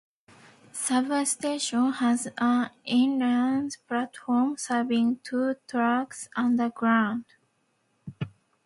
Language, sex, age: English, female, 19-29